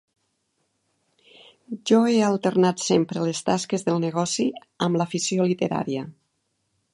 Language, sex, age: Catalan, female, 50-59